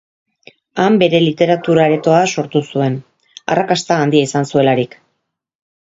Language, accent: Basque, Mendebalekoa (Araba, Bizkaia, Gipuzkoako mendebaleko herri batzuk)